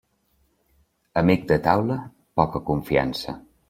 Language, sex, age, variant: Catalan, male, 30-39, Central